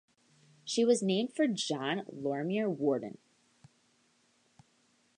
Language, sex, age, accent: English, female, under 19, United States English